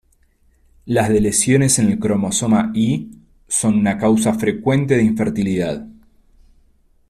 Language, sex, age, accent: Spanish, male, 30-39, Rioplatense: Argentina, Uruguay, este de Bolivia, Paraguay